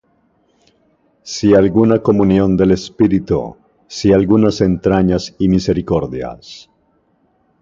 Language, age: Spanish, 50-59